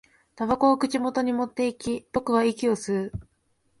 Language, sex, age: Japanese, female, 19-29